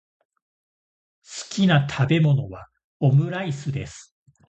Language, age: Japanese, 40-49